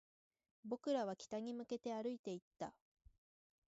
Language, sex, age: Japanese, female, 19-29